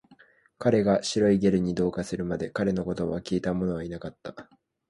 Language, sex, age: Japanese, male, 19-29